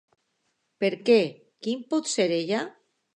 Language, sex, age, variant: Catalan, female, under 19, Alacantí